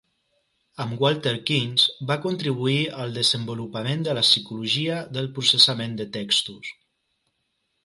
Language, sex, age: Catalan, male, 30-39